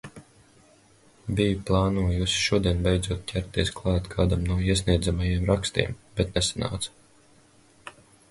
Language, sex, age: Latvian, male, 19-29